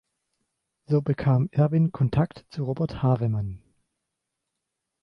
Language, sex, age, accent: German, male, 19-29, Deutschland Deutsch